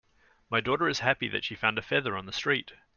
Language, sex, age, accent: English, male, 30-39, Australian English